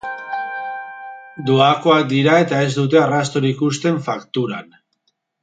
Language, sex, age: Basque, male, 40-49